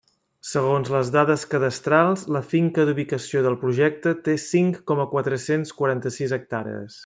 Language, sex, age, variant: Catalan, male, 30-39, Central